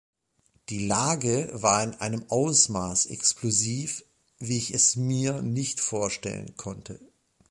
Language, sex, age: German, male, 40-49